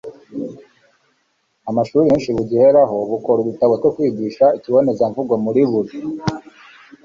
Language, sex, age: Kinyarwanda, male, 19-29